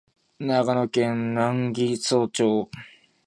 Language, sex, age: Japanese, male, 19-29